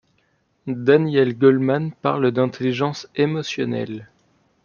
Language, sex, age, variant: French, male, 19-29, Français de métropole